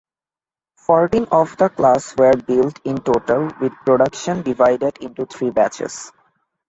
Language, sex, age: English, male, 19-29